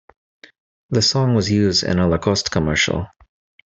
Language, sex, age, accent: English, male, 30-39, United States English